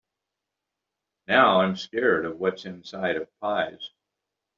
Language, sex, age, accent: English, male, 70-79, United States English